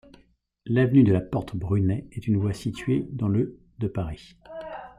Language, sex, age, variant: French, male, 40-49, Français de métropole